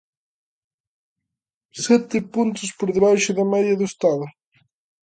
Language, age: Galician, 19-29